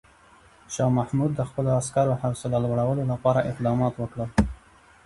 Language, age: Pashto, 19-29